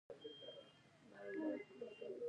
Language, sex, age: Pashto, female, 30-39